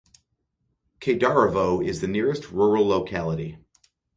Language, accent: English, United States English